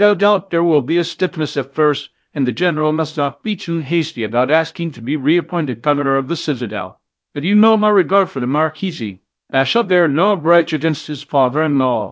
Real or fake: fake